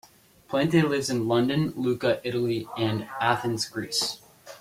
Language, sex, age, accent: English, male, under 19, United States English